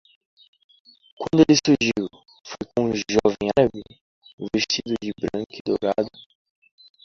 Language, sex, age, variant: Portuguese, male, under 19, Portuguese (Brasil)